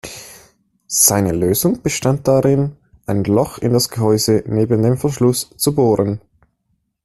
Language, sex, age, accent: German, male, 19-29, Schweizerdeutsch